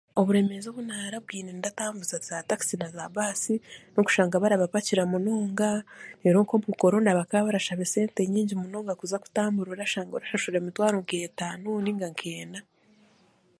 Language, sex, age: Chiga, female, 19-29